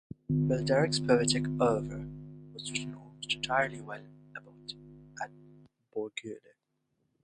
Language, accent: English, India and South Asia (India, Pakistan, Sri Lanka)